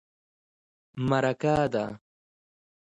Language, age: Pashto, 19-29